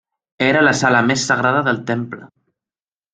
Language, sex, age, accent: Catalan, male, 19-29, valencià